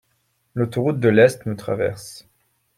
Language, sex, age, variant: French, male, 19-29, Français de métropole